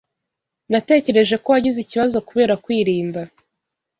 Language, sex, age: Kinyarwanda, female, 19-29